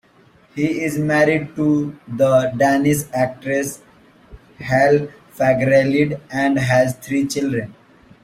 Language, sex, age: English, male, 19-29